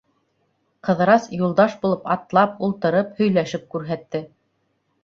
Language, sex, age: Bashkir, female, 30-39